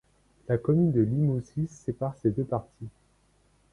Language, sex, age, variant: French, male, 40-49, Français de métropole